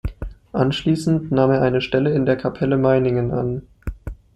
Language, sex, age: German, male, 19-29